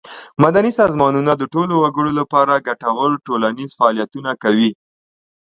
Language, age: Pashto, 30-39